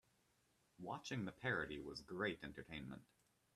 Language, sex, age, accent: English, male, 19-29, United States English